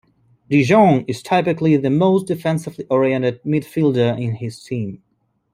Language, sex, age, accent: English, male, 19-29, England English